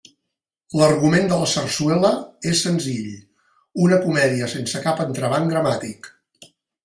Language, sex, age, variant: Catalan, male, 60-69, Central